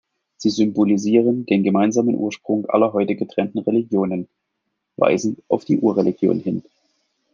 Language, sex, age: German, male, 30-39